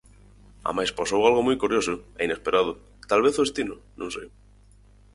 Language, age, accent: Galician, 19-29, Central (gheada)